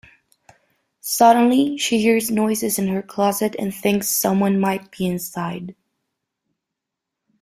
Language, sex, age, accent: English, female, 19-29, United States English